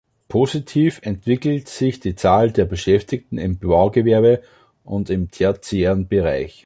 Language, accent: German, Österreichisches Deutsch